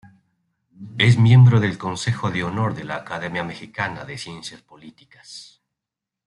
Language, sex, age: Spanish, male, 30-39